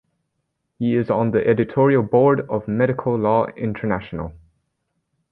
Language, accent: English, United States English